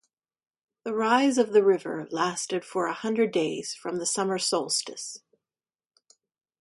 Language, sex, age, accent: English, female, 50-59, United States English